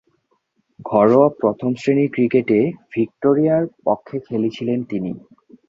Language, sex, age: Bengali, male, 19-29